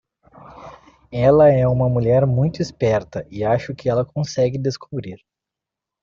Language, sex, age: Portuguese, male, 19-29